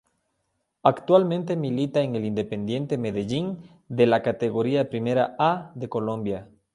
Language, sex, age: Spanish, male, 40-49